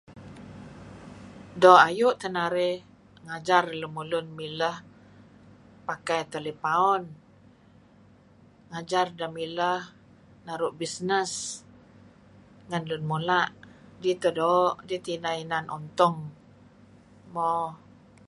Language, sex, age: Kelabit, female, 60-69